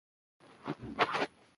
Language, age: Pashto, 19-29